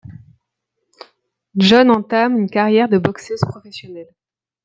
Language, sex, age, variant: French, female, 30-39, Français de métropole